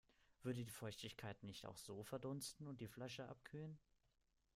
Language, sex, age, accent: German, male, 19-29, Deutschland Deutsch